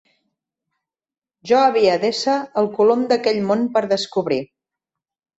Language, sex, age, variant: Catalan, female, 60-69, Central